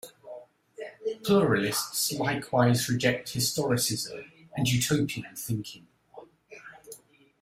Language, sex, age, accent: English, male, 50-59, England English